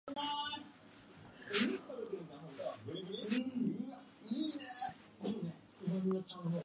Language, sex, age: English, female, 19-29